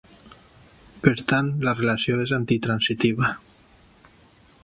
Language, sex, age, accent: Catalan, male, 40-49, valencià